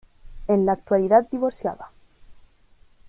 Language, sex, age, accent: Spanish, female, 19-29, Chileno: Chile, Cuyo